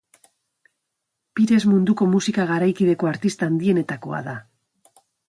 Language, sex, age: Basque, female, 40-49